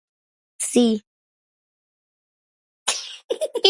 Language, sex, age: Spanish, female, 40-49